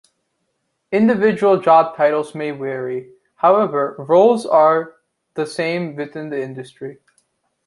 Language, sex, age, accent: English, male, under 19, United States English